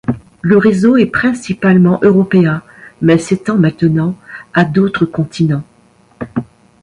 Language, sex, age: French, female, 60-69